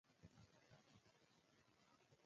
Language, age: Pashto, 30-39